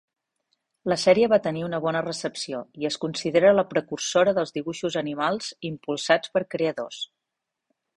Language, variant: Catalan, Central